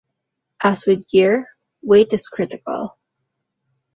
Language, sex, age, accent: English, female, 19-29, Filipino